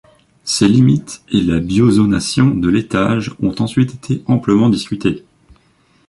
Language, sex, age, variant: French, male, under 19, Français de métropole